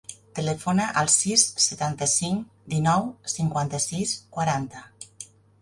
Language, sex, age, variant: Catalan, female, 40-49, Nord-Occidental